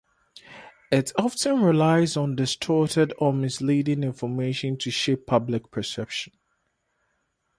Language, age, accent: English, 19-29, United States English; Southern African (South Africa, Zimbabwe, Namibia)